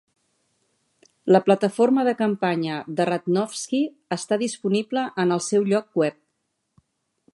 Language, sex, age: Catalan, female, 40-49